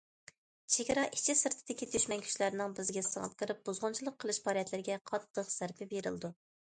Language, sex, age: Uyghur, female, 30-39